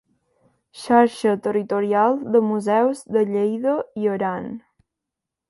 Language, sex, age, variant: Catalan, female, under 19, Balear